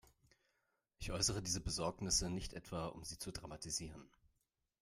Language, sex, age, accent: German, male, 30-39, Deutschland Deutsch